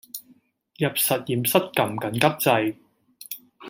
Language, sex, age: Cantonese, male, 30-39